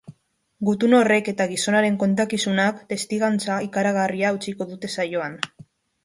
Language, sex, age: Basque, female, 19-29